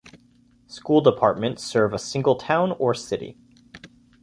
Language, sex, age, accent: English, male, 19-29, United States English